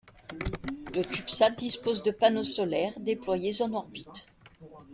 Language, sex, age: French, female, 60-69